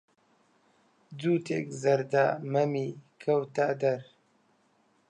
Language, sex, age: Central Kurdish, male, 19-29